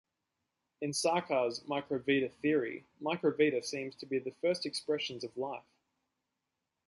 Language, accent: English, Australian English